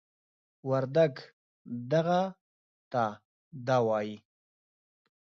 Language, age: Pashto, 30-39